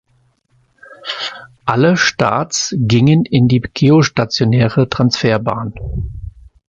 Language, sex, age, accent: German, male, 50-59, Deutschland Deutsch